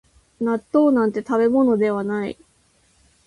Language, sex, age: Japanese, female, 19-29